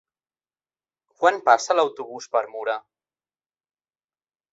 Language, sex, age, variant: Catalan, male, 19-29, Central